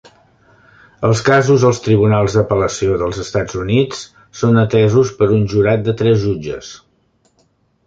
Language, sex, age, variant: Catalan, male, 60-69, Central